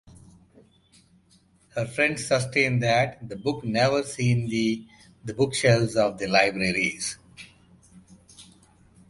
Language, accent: English, India and South Asia (India, Pakistan, Sri Lanka)